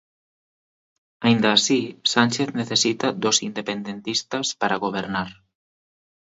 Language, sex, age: Galician, male, 30-39